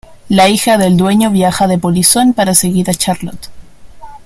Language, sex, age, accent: Spanish, female, under 19, Chileno: Chile, Cuyo